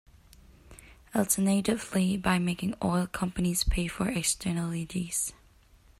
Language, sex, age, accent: English, female, under 19, United States English